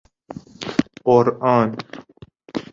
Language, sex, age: Persian, male, 19-29